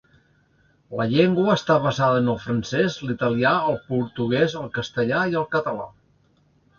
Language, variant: Catalan, Central